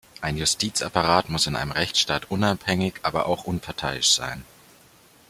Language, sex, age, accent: German, male, 19-29, Deutschland Deutsch